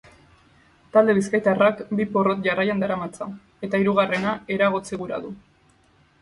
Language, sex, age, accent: Basque, female, 19-29, Mendebalekoa (Araba, Bizkaia, Gipuzkoako mendebaleko herri batzuk)